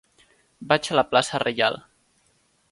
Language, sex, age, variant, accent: Catalan, male, under 19, Nord-Occidental, Tortosí